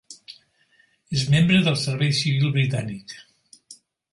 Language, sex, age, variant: Catalan, male, 60-69, Central